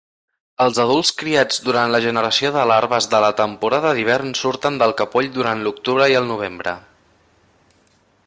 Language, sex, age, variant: Catalan, male, 19-29, Central